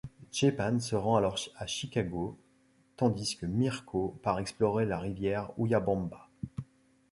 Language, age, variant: French, 40-49, Français de métropole